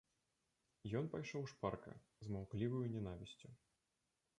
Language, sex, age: Belarusian, male, 19-29